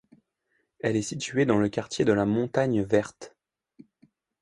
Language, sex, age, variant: French, male, 19-29, Français de métropole